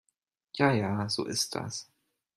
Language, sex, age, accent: German, male, 30-39, Deutschland Deutsch